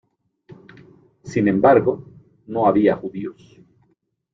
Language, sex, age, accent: Spanish, male, 40-49, América central